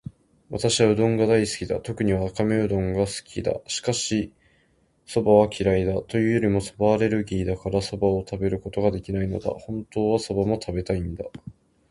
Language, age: Japanese, 19-29